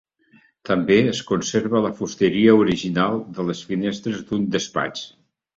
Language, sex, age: Catalan, male, 70-79